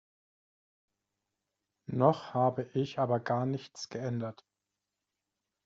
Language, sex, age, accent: German, male, 40-49, Deutschland Deutsch